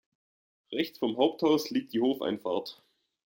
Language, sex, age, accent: German, male, 19-29, Deutschland Deutsch